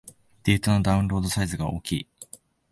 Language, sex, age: Japanese, male, 19-29